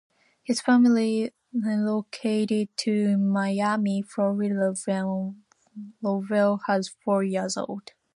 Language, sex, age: English, female, 19-29